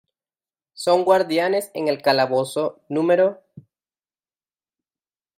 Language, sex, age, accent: Spanish, male, 19-29, Caribe: Cuba, Venezuela, Puerto Rico, República Dominicana, Panamá, Colombia caribeña, México caribeño, Costa del golfo de México